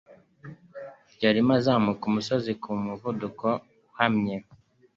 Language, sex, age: Kinyarwanda, male, 19-29